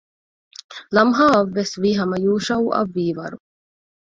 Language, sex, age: Divehi, female, 30-39